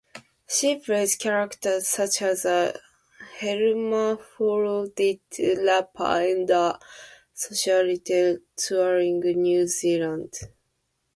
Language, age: English, 19-29